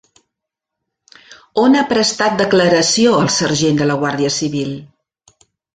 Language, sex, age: Catalan, female, 60-69